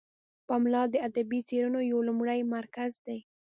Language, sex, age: Pashto, female, 19-29